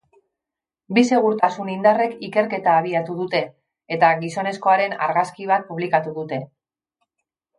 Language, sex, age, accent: Basque, female, 50-59, Mendebalekoa (Araba, Bizkaia, Gipuzkoako mendebaleko herri batzuk)